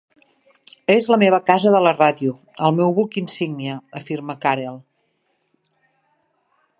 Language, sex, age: Catalan, female, 50-59